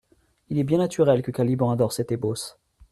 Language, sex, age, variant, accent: French, male, 40-49, Français d'Amérique du Nord, Français du Canada